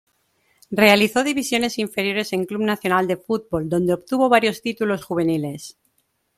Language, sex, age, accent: Spanish, male, 40-49, España: Norte peninsular (Asturias, Castilla y León, Cantabria, País Vasco, Navarra, Aragón, La Rioja, Guadalajara, Cuenca)